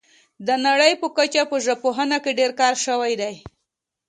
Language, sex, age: Pashto, female, 19-29